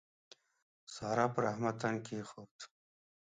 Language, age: Pashto, 30-39